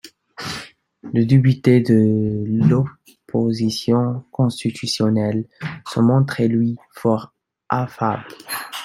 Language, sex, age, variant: French, male, 19-29, Français de métropole